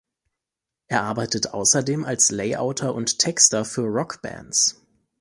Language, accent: German, Deutschland Deutsch